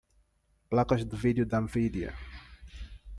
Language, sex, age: Portuguese, male, 30-39